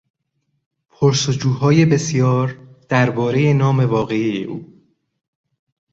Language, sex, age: Persian, male, 30-39